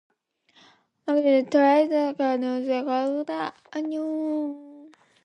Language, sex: English, female